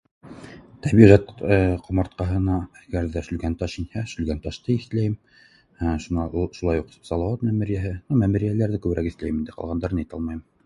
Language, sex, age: Bashkir, male, 40-49